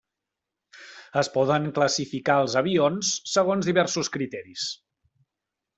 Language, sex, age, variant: Catalan, male, 30-39, Central